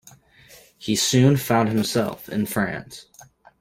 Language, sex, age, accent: English, male, 19-29, United States English